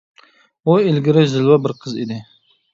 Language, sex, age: Uyghur, male, 30-39